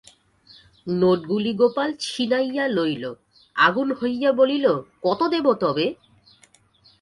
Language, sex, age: Bengali, female, 19-29